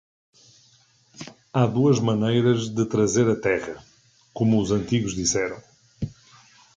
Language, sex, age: Portuguese, male, 40-49